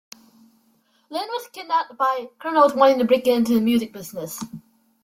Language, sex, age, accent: English, female, under 19, Hong Kong English